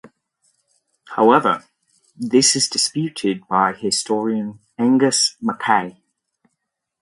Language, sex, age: English, male, 30-39